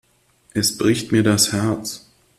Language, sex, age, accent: German, male, 30-39, Deutschland Deutsch